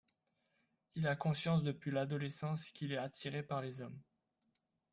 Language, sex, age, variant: French, male, 19-29, Français de métropole